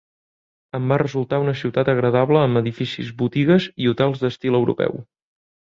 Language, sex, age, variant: Catalan, male, 19-29, Central